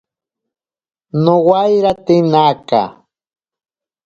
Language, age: Ashéninka Perené, 40-49